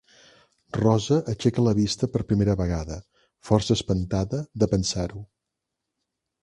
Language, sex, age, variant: Catalan, male, 50-59, Central